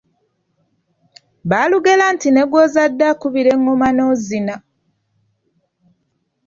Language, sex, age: Ganda, female, 30-39